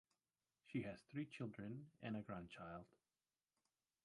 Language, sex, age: English, male, 40-49